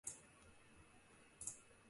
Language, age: Chinese, 19-29